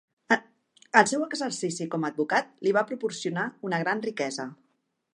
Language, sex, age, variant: Catalan, female, 50-59, Central